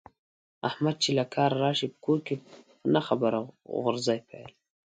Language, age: Pashto, under 19